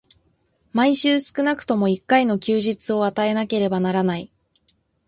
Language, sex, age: Japanese, female, 19-29